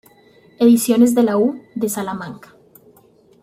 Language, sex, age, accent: Spanish, female, under 19, Andino-Pacífico: Colombia, Perú, Ecuador, oeste de Bolivia y Venezuela andina